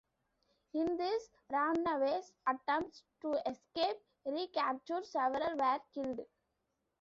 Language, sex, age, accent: English, female, under 19, India and South Asia (India, Pakistan, Sri Lanka)